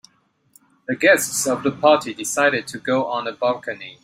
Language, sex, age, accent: English, male, 30-39, United States English